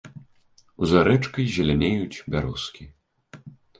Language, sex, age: Belarusian, male, 19-29